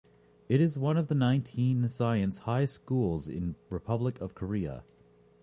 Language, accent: English, Canadian English